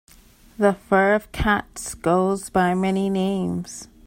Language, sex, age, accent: English, female, 19-29, United States English